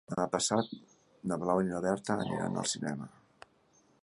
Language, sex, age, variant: Catalan, male, 50-59, Central